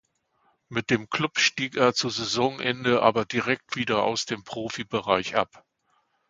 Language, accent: German, Deutschland Deutsch